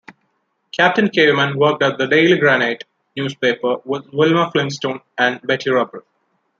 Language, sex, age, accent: English, male, 19-29, India and South Asia (India, Pakistan, Sri Lanka)